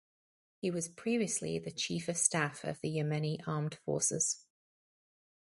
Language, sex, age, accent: English, female, 30-39, England English